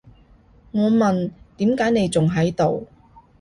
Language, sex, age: Cantonese, female, 30-39